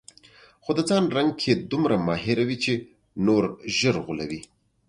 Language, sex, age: Pashto, male, 30-39